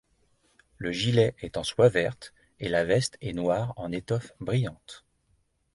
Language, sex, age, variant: French, male, 50-59, Français de métropole